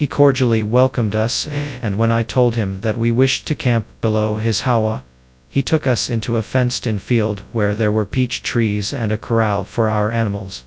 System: TTS, FastPitch